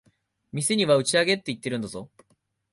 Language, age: Japanese, 19-29